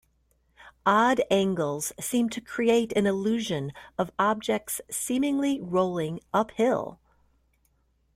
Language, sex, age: English, female, 50-59